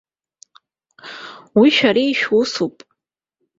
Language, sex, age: Abkhazian, female, 30-39